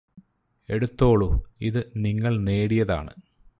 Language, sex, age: Malayalam, male, 40-49